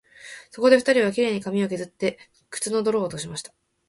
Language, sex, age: Japanese, female, 19-29